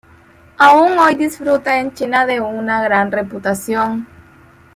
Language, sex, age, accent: Spanish, female, 19-29, América central